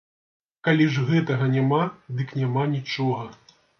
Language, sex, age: Belarusian, male, 30-39